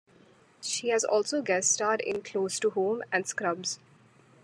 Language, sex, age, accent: English, female, 19-29, India and South Asia (India, Pakistan, Sri Lanka)